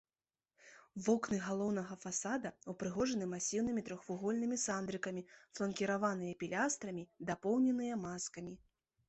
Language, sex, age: Belarusian, female, 19-29